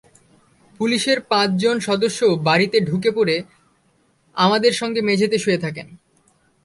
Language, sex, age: Bengali, male, under 19